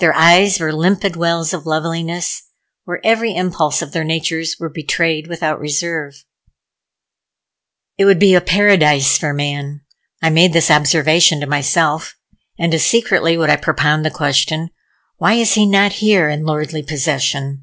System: none